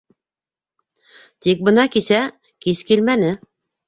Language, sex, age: Bashkir, female, 60-69